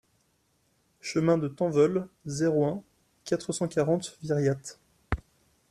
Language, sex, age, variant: French, male, 19-29, Français de métropole